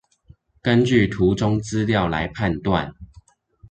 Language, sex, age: Chinese, male, under 19